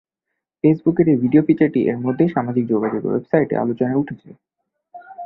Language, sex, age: Bengali, male, 19-29